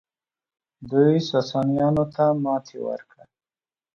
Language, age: Pashto, 30-39